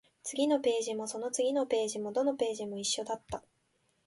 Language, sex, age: Japanese, female, 19-29